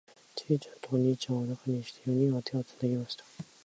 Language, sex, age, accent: Japanese, male, 19-29, 標準語